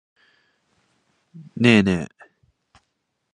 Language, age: Japanese, 19-29